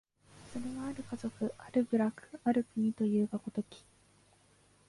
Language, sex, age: Japanese, female, 19-29